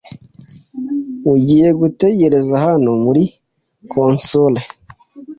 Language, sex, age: Kinyarwanda, male, 19-29